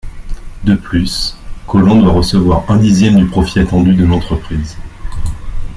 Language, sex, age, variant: French, male, 40-49, Français de métropole